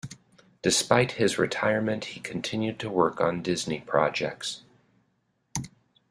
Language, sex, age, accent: English, male, 50-59, United States English